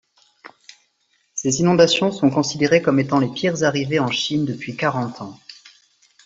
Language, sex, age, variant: French, male, 30-39, Français de métropole